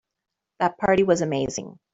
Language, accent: English, United States English